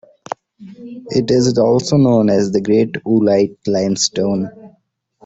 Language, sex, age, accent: English, male, 19-29, India and South Asia (India, Pakistan, Sri Lanka)